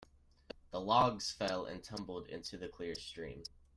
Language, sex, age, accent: English, male, under 19, United States English